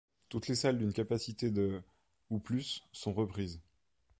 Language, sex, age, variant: French, male, 19-29, Français de métropole